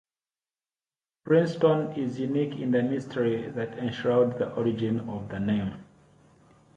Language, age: English, 30-39